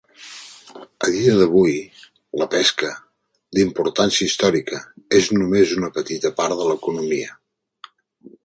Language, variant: Catalan, Central